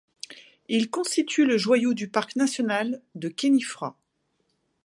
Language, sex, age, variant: French, female, 50-59, Français de métropole